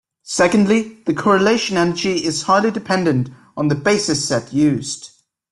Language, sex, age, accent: English, male, 19-29, England English